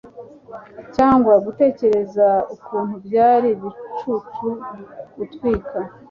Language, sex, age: Kinyarwanda, female, 30-39